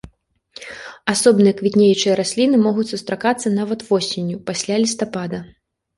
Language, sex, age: Belarusian, female, 19-29